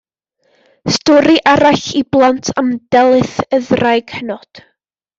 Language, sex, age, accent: Welsh, female, under 19, Y Deyrnas Unedig Cymraeg